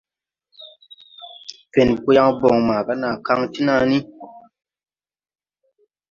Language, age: Tupuri, 19-29